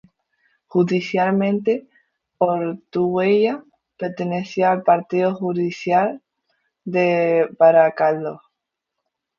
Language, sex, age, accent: Spanish, female, 19-29, España: Islas Canarias